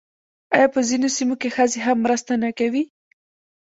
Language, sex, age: Pashto, female, 19-29